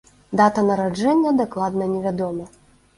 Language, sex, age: Belarusian, female, 19-29